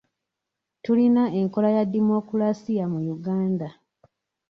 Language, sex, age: Ganda, female, 19-29